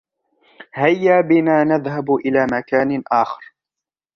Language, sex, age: Arabic, male, 19-29